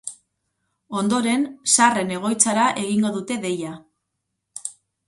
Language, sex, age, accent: Basque, female, 40-49, Mendebalekoa (Araba, Bizkaia, Gipuzkoako mendebaleko herri batzuk)